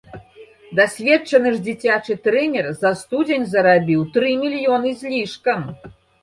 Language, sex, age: Belarusian, female, 60-69